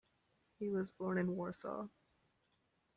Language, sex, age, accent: English, male, under 19, United States English